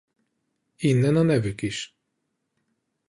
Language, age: Hungarian, 40-49